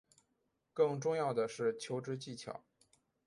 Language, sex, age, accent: Chinese, male, 19-29, 出生地：天津市